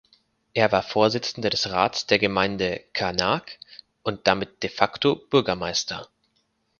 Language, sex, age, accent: German, male, 19-29, Deutschland Deutsch